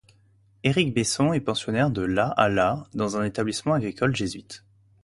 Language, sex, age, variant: French, male, 19-29, Français de métropole